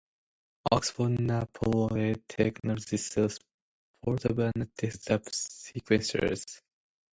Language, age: English, 19-29